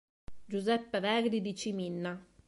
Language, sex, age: Italian, female, 30-39